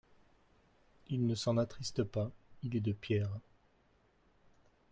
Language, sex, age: French, male, 60-69